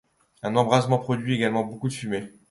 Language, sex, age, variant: French, male, 19-29, Français de métropole